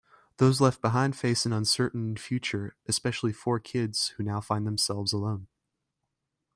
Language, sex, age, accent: English, male, 19-29, United States English